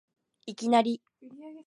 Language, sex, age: Japanese, female, 19-29